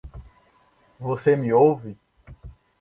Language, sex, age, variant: Portuguese, male, 30-39, Portuguese (Brasil)